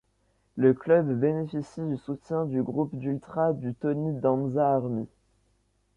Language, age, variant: French, under 19, Français de métropole